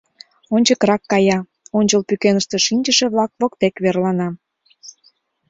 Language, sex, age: Mari, female, 19-29